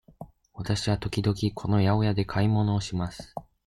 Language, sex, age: Japanese, male, under 19